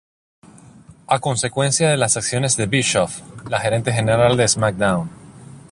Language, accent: Spanish, Caribe: Cuba, Venezuela, Puerto Rico, República Dominicana, Panamá, Colombia caribeña, México caribeño, Costa del golfo de México